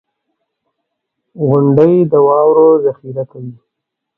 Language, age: Pashto, 40-49